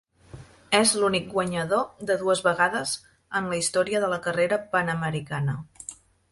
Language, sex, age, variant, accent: Catalan, female, 30-39, Central, nord-oriental; Empordanès